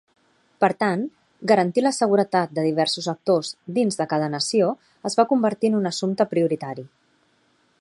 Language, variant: Catalan, Central